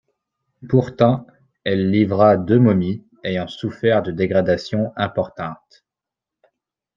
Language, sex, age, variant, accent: French, male, under 19, Français d'Amérique du Nord, Français du Canada